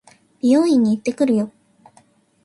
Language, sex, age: Japanese, female, 19-29